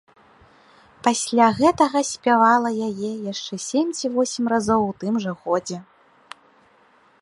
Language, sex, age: Belarusian, female, 19-29